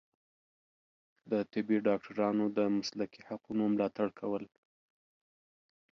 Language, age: Pashto, 19-29